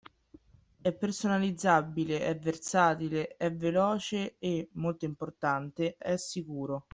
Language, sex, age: Italian, female, 19-29